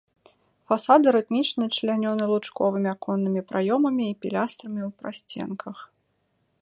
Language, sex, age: Belarusian, female, 30-39